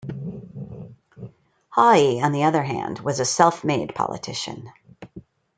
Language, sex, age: English, female, 50-59